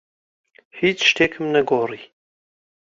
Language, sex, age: Central Kurdish, male, 30-39